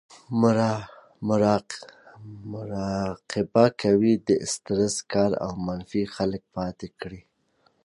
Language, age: Pashto, 30-39